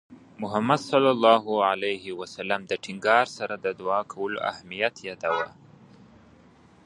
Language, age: Pashto, 19-29